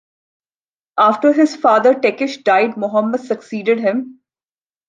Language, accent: English, India and South Asia (India, Pakistan, Sri Lanka)